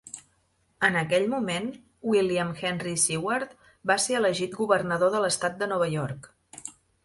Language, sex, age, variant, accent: Catalan, female, 30-39, Central, nord-oriental; Empordanès